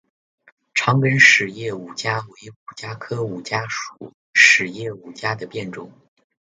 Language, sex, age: Chinese, male, under 19